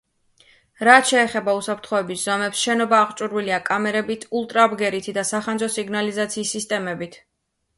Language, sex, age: Georgian, female, 19-29